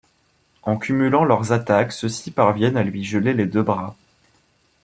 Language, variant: French, Français de métropole